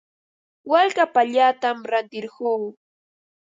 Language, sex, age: Ambo-Pasco Quechua, female, 30-39